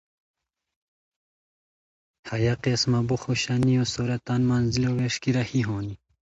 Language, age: Khowar, 19-29